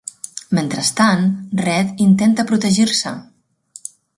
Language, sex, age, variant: Catalan, female, 50-59, Central